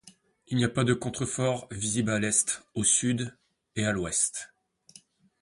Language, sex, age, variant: French, male, 40-49, Français de métropole